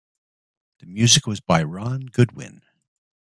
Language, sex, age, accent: English, male, 60-69, Canadian English